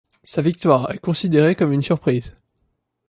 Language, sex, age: French, male, under 19